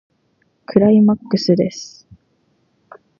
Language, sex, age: Japanese, female, 19-29